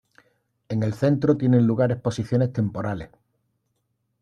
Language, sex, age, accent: Spanish, male, 50-59, España: Sur peninsular (Andalucia, Extremadura, Murcia)